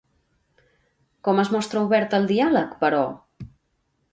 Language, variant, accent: Catalan, Central, central